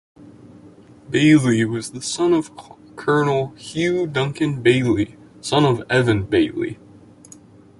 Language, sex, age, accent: English, male, under 19, United States English